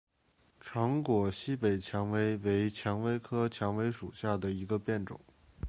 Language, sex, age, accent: Chinese, male, 19-29, 出生地：北京市